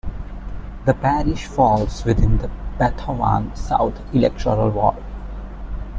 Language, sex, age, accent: English, male, 19-29, India and South Asia (India, Pakistan, Sri Lanka)